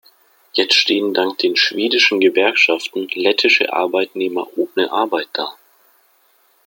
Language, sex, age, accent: German, male, 19-29, Deutschland Deutsch